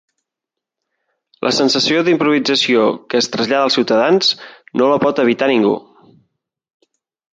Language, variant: Catalan, Central